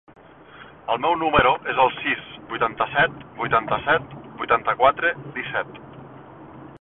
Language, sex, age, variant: Catalan, male, 30-39, Septentrional